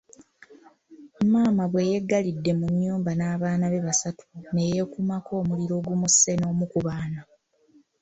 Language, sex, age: Ganda, female, 19-29